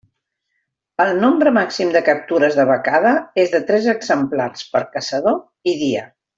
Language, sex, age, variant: Catalan, female, 50-59, Central